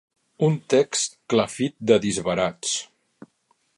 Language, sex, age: Catalan, male, 50-59